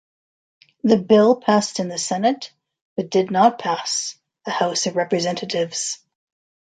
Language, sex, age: English, female, 60-69